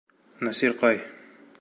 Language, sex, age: Bashkir, male, 19-29